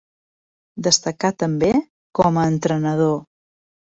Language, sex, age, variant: Catalan, female, 40-49, Central